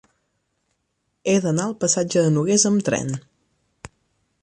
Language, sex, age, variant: Catalan, female, 30-39, Central